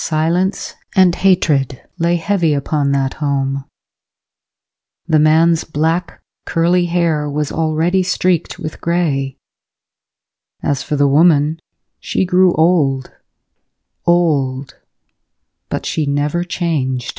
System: none